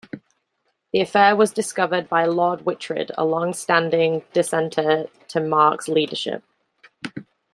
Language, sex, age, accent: English, female, 30-39, England English